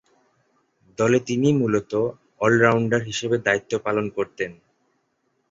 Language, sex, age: Bengali, male, 19-29